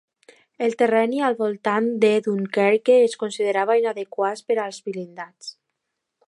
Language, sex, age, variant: Catalan, female, under 19, Alacantí